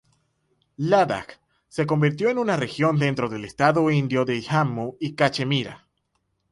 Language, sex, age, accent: Spanish, male, 19-29, Caribe: Cuba, Venezuela, Puerto Rico, República Dominicana, Panamá, Colombia caribeña, México caribeño, Costa del golfo de México